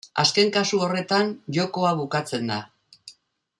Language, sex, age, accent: Basque, female, 60-69, Mendebalekoa (Araba, Bizkaia, Gipuzkoako mendebaleko herri batzuk)